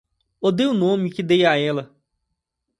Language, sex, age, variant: Portuguese, male, 30-39, Portuguese (Brasil)